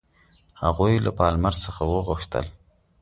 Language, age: Pashto, 19-29